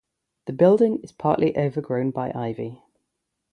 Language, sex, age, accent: English, female, 30-39, England English; yorkshire